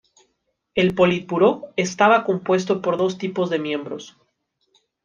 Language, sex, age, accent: Spanish, male, 19-29, México